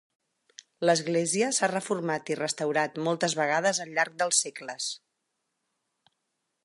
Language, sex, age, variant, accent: Catalan, female, 50-59, Central, central